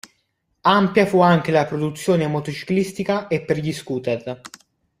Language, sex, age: Italian, male, under 19